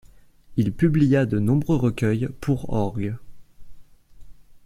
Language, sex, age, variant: French, male, under 19, Français de métropole